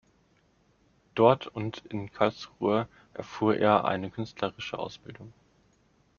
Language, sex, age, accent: German, male, 19-29, Deutschland Deutsch